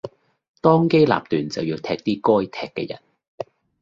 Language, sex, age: Cantonese, male, 40-49